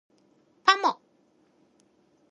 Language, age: Japanese, 19-29